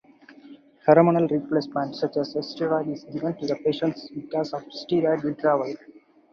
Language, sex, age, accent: English, male, 19-29, India and South Asia (India, Pakistan, Sri Lanka)